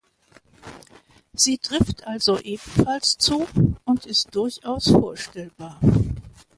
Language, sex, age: German, female, 70-79